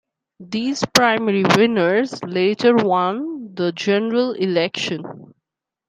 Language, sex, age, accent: English, female, 19-29, India and South Asia (India, Pakistan, Sri Lanka)